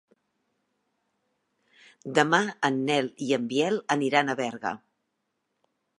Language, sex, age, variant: Catalan, female, 40-49, Central